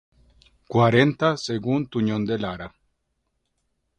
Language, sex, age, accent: Spanish, male, 40-49, Andino-Pacífico: Colombia, Perú, Ecuador, oeste de Bolivia y Venezuela andina